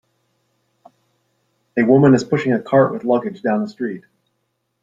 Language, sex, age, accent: English, male, 40-49, United States English